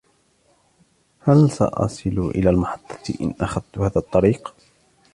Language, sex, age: Arabic, male, 19-29